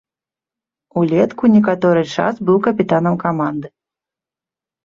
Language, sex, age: Belarusian, female, 30-39